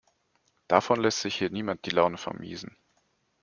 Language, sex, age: German, male, 19-29